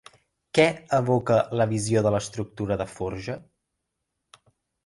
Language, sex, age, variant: Catalan, male, 19-29, Central